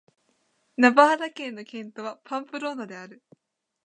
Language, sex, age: Japanese, female, 19-29